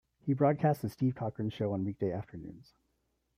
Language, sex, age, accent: English, male, 30-39, United States English